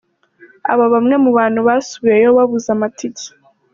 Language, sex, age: Kinyarwanda, female, under 19